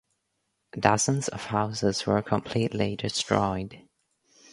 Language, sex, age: English, female, under 19